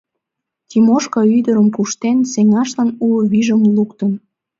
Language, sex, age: Mari, female, under 19